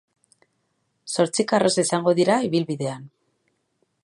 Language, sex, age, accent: Basque, female, 30-39, Mendebalekoa (Araba, Bizkaia, Gipuzkoako mendebaleko herri batzuk)